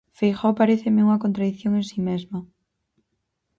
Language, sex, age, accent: Galician, female, 19-29, Central (gheada)